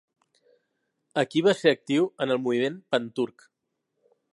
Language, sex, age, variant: Catalan, male, 40-49, Central